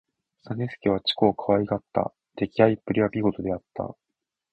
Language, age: Japanese, 19-29